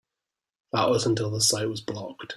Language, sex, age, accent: English, male, 30-39, Scottish English